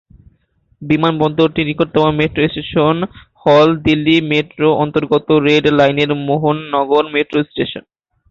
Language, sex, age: Bengali, male, under 19